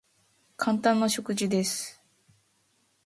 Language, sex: Japanese, female